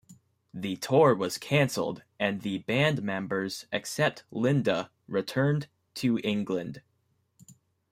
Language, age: English, 19-29